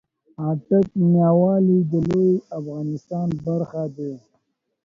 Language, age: Pashto, 30-39